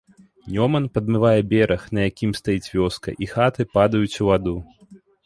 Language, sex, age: Belarusian, male, 19-29